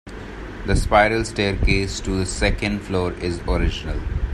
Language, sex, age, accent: English, male, 30-39, India and South Asia (India, Pakistan, Sri Lanka)